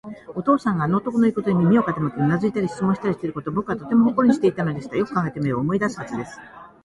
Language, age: Japanese, 60-69